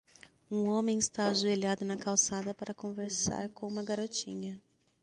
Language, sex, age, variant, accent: Portuguese, female, 30-39, Portuguese (Brasil), Paulista